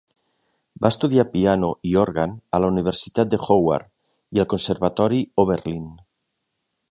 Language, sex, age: Catalan, male, 40-49